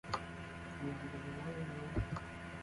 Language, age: Central Kurdish, 40-49